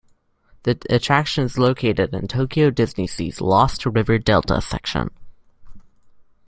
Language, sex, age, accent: English, male, under 19, United States English